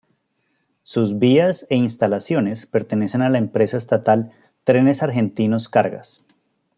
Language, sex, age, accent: Spanish, male, 30-39, Andino-Pacífico: Colombia, Perú, Ecuador, oeste de Bolivia y Venezuela andina